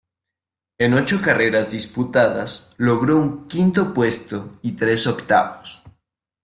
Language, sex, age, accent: Spanish, male, 19-29, México